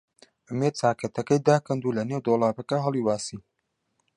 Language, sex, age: Central Kurdish, male, 19-29